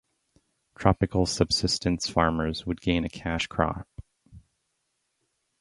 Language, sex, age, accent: English, male, 30-39, United States English